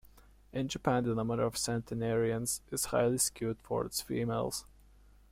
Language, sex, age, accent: English, male, under 19, United States English